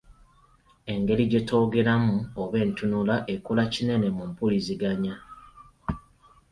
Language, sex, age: Ganda, male, 19-29